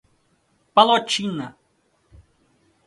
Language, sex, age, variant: Portuguese, male, 30-39, Portuguese (Brasil)